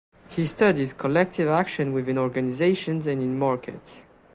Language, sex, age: English, male, 19-29